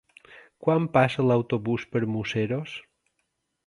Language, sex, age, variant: Catalan, male, 50-59, Balear